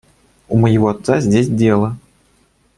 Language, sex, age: Russian, male, 19-29